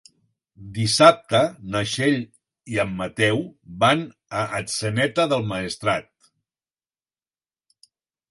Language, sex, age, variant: Catalan, male, 70-79, Septentrional